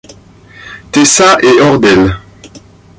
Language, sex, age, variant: French, male, 30-39, Français de métropole